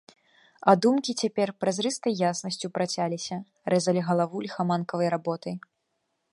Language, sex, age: Belarusian, female, under 19